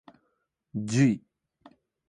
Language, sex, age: Japanese, male, 19-29